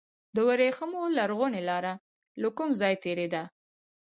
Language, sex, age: Pashto, female, 19-29